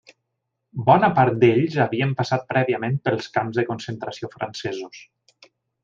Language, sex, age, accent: Catalan, male, 40-49, valencià